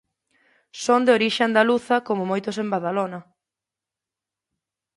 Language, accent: Galician, Normativo (estándar)